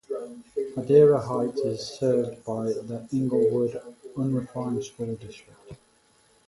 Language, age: English, 30-39